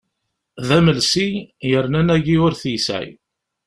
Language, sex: Kabyle, male